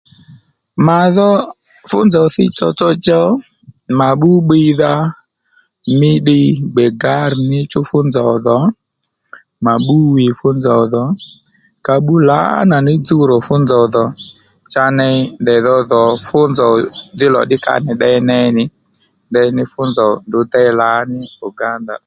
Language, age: Lendu, 40-49